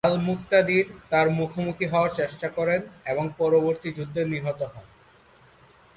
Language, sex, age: Bengali, male, 19-29